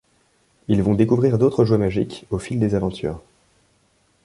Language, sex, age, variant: French, male, 19-29, Français de métropole